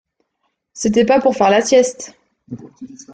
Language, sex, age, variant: French, female, under 19, Français de métropole